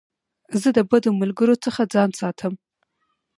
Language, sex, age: Pashto, female, 19-29